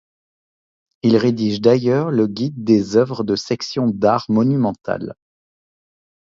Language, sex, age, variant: French, male, 30-39, Français de métropole